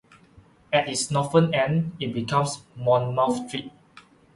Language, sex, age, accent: English, male, 19-29, Malaysian English